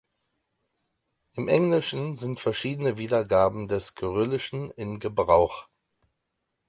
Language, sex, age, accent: German, male, 30-39, Deutschland Deutsch